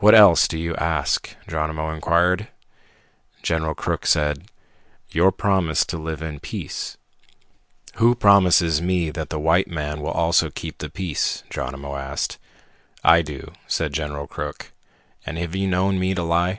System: none